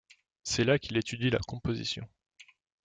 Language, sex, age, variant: French, male, 19-29, Français de métropole